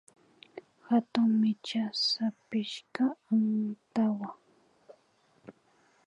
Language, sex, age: Imbabura Highland Quichua, female, under 19